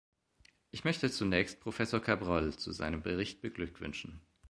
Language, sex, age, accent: German, male, 30-39, Deutschland Deutsch